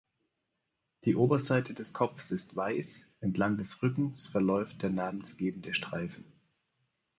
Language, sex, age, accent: German, male, 30-39, Deutschland Deutsch